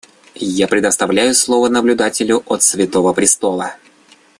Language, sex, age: Russian, male, 19-29